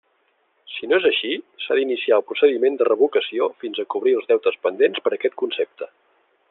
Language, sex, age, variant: Catalan, male, 40-49, Central